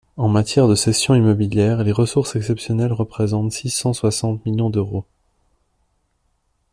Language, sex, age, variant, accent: French, male, 19-29, Français d'Europe, Français de Suisse